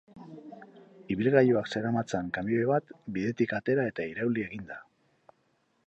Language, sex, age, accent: Basque, male, 50-59, Mendebalekoa (Araba, Bizkaia, Gipuzkoako mendebaleko herri batzuk)